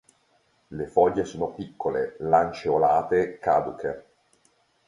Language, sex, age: Italian, male, 30-39